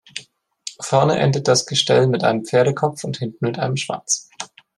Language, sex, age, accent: German, male, 19-29, Deutschland Deutsch